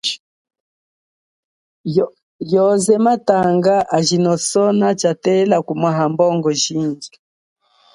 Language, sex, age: Chokwe, female, 40-49